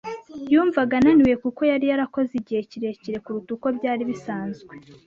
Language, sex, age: Kinyarwanda, male, 30-39